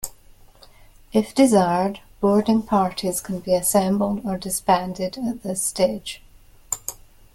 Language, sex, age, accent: English, female, 50-59, Scottish English